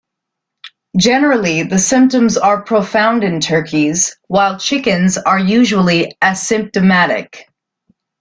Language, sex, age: English, female, 30-39